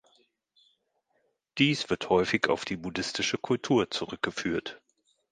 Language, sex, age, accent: German, male, 40-49, Deutschland Deutsch; Hochdeutsch